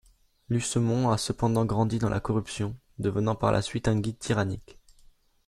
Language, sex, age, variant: French, male, under 19, Français de métropole